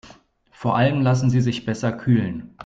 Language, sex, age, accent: German, male, 30-39, Deutschland Deutsch